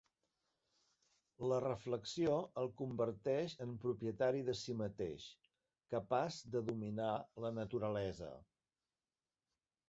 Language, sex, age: Catalan, male, 50-59